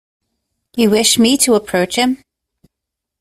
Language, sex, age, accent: English, female, 40-49, United States English